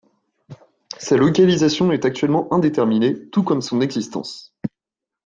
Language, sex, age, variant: French, male, 19-29, Français de métropole